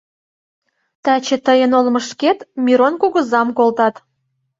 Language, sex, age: Mari, female, 19-29